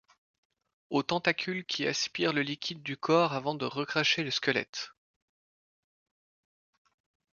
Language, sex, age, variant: French, male, 30-39, Français de métropole